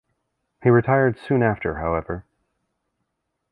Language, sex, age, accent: English, male, 30-39, United States English